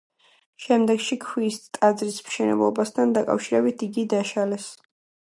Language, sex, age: Georgian, female, 19-29